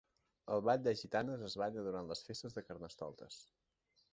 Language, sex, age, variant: Catalan, male, 30-39, Central